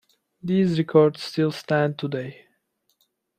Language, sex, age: English, male, 19-29